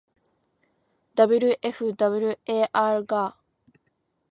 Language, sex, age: Japanese, female, 19-29